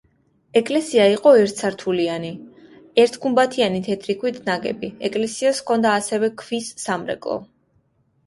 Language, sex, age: Georgian, female, 19-29